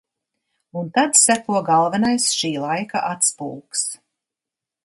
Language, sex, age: Latvian, female, 60-69